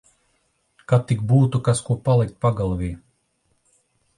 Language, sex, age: Latvian, male, 40-49